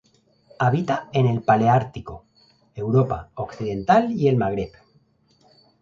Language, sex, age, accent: Spanish, male, 50-59, España: Centro-Sur peninsular (Madrid, Toledo, Castilla-La Mancha)